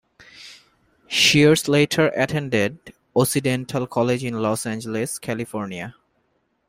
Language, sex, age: English, male, 19-29